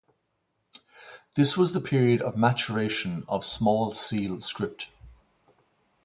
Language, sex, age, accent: English, male, 50-59, Irish English